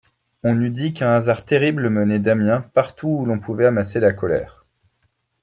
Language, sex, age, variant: French, male, 19-29, Français de métropole